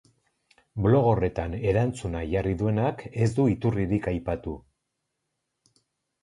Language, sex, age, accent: Basque, male, 60-69, Erdialdekoa edo Nafarra (Gipuzkoa, Nafarroa)